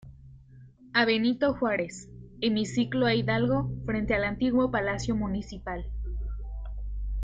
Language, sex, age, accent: Spanish, female, 19-29, México